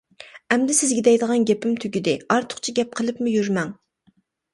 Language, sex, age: Uyghur, female, 19-29